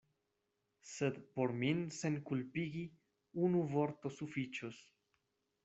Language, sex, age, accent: Esperanto, male, 19-29, Internacia